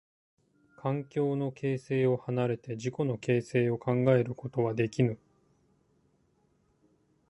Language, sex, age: Japanese, male, 30-39